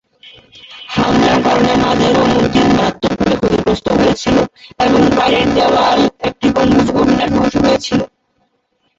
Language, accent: Bengali, Bengali